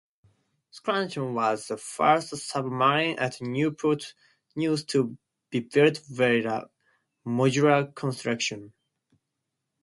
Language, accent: English, United States English